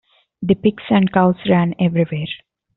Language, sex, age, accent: English, female, 19-29, India and South Asia (India, Pakistan, Sri Lanka)